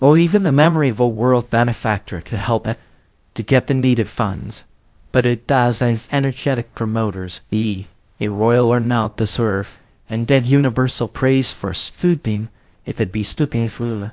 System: TTS, VITS